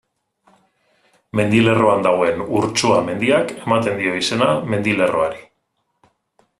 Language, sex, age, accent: Basque, male, 40-49, Mendebalekoa (Araba, Bizkaia, Gipuzkoako mendebaleko herri batzuk)